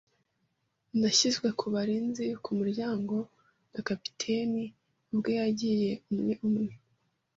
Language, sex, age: Kinyarwanda, female, 19-29